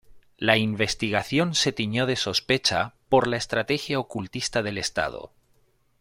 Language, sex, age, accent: Spanish, male, 30-39, España: Norte peninsular (Asturias, Castilla y León, Cantabria, País Vasco, Navarra, Aragón, La Rioja, Guadalajara, Cuenca)